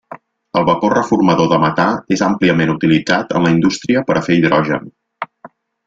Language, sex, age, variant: Catalan, male, 40-49, Central